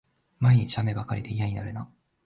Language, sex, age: Japanese, male, 19-29